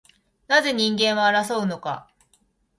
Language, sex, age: Japanese, female, 40-49